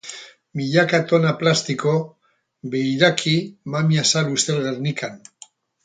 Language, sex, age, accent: Basque, male, 60-69, Erdialdekoa edo Nafarra (Gipuzkoa, Nafarroa)